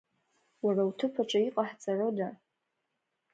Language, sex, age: Abkhazian, female, under 19